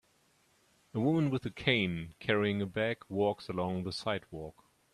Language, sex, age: English, male, 30-39